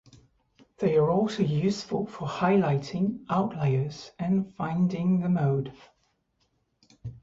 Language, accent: English, England English